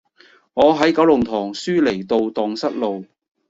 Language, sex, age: Cantonese, male, 40-49